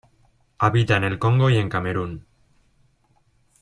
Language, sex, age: Spanish, male, 19-29